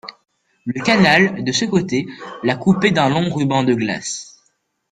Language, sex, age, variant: French, male, under 19, Français de métropole